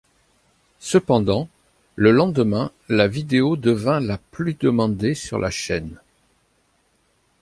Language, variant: French, Français de métropole